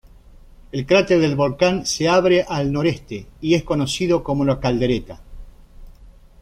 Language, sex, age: Spanish, male, 40-49